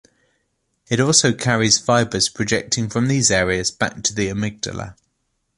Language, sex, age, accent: English, male, 30-39, England English